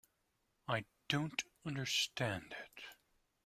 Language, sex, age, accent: English, male, 19-29, United States English